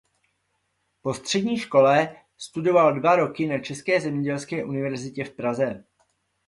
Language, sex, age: Czech, male, 40-49